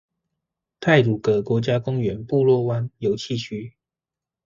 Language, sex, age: Chinese, male, 19-29